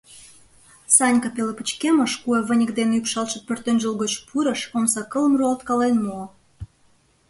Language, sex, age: Mari, female, 19-29